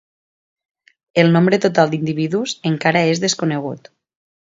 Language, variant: Catalan, Tortosí